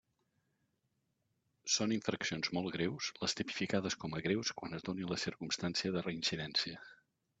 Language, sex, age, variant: Catalan, male, 50-59, Central